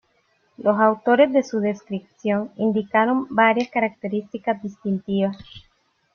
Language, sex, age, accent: Spanish, female, 30-39, América central